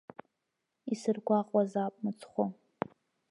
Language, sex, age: Abkhazian, female, under 19